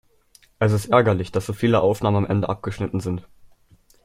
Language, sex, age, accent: German, male, under 19, Deutschland Deutsch